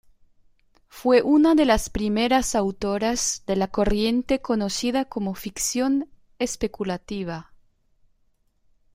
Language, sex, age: Spanish, female, 30-39